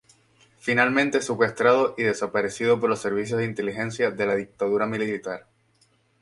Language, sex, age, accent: Spanish, male, 19-29, España: Islas Canarias